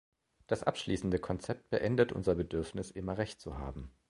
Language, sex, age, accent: German, male, 30-39, Deutschland Deutsch